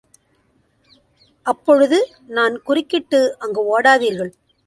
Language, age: Tamil, 50-59